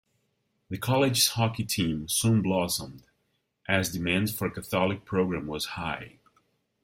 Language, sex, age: English, male, 30-39